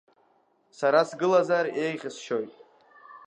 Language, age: Abkhazian, under 19